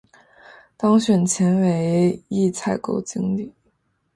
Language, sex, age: Chinese, female, 19-29